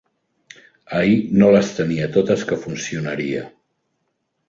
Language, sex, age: Catalan, male, 50-59